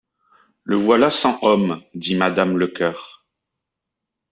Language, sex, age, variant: French, male, 30-39, Français de métropole